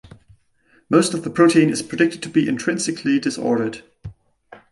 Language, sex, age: English, male, 19-29